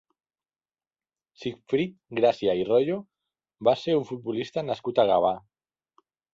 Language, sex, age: Catalan, male, 40-49